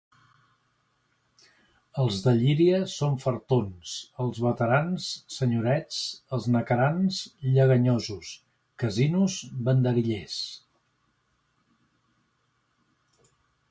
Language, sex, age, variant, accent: Catalan, male, 60-69, Central, central